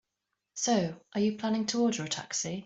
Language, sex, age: English, female, 30-39